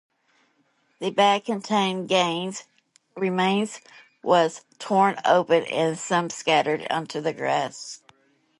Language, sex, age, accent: English, female, 40-49, United States English